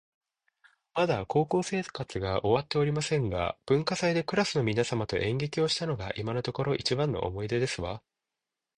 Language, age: Japanese, 30-39